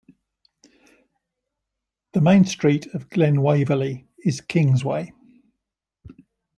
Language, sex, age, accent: English, male, 60-69, England English